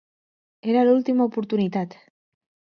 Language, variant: Catalan, Central